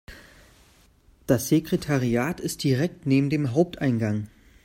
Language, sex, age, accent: German, male, 30-39, Deutschland Deutsch